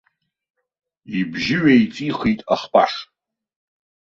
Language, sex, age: Abkhazian, male, 30-39